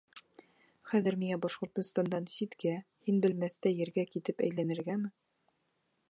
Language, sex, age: Bashkir, female, 19-29